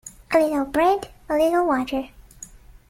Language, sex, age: English, female, 19-29